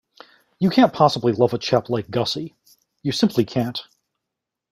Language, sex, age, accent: English, male, 40-49, United States English